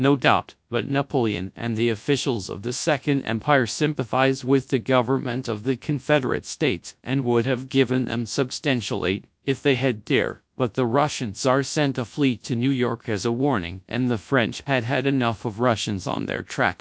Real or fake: fake